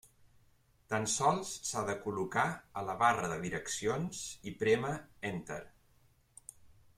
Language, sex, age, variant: Catalan, male, 40-49, Central